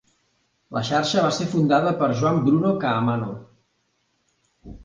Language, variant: Catalan, Central